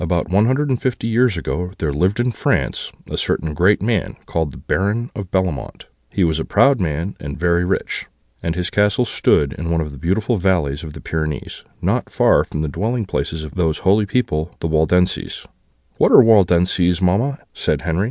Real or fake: real